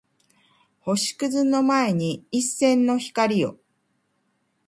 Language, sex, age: Japanese, female, 40-49